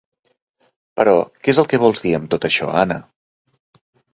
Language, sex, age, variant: Catalan, male, 40-49, Central